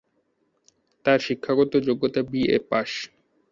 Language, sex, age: Bengali, male, 19-29